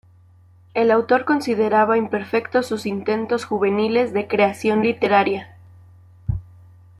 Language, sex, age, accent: Spanish, female, 19-29, México